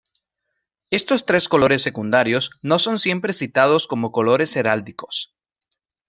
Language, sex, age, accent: Spanish, male, 19-29, América central